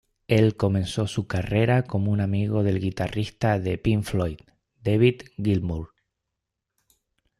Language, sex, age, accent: Spanish, male, 40-49, España: Islas Canarias